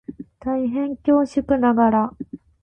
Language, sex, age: Japanese, female, 19-29